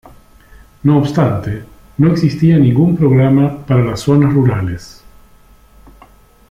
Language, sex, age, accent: Spanish, male, 50-59, Rioplatense: Argentina, Uruguay, este de Bolivia, Paraguay